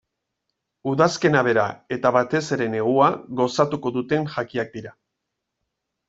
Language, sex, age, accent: Basque, male, 40-49, Mendebalekoa (Araba, Bizkaia, Gipuzkoako mendebaleko herri batzuk)